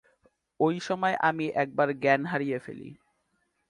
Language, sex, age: Bengali, male, 19-29